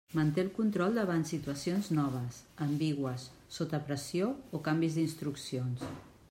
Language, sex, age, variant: Catalan, female, 40-49, Central